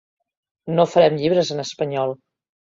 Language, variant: Catalan, Central